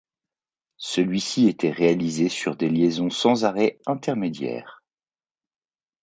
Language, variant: French, Français de métropole